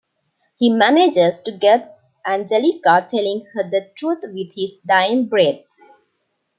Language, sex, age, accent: English, female, 19-29, India and South Asia (India, Pakistan, Sri Lanka)